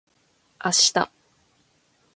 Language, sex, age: Japanese, female, 19-29